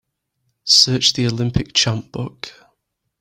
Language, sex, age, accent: English, male, 19-29, England English